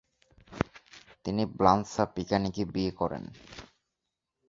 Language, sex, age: Bengali, male, 19-29